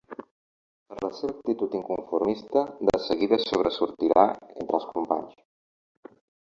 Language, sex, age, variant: Catalan, male, 50-59, Central